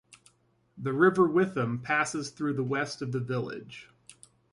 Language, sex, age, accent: English, male, 30-39, United States English